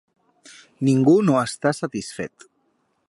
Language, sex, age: Catalan, male, 40-49